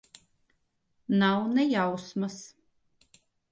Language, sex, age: Latvian, female, 40-49